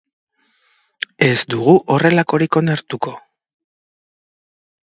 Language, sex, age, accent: Basque, male, 30-39, Mendebalekoa (Araba, Bizkaia, Gipuzkoako mendebaleko herri batzuk)